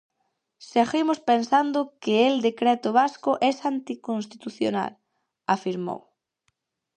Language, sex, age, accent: Galician, female, under 19, Central (gheada)